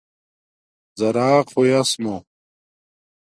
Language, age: Domaaki, 30-39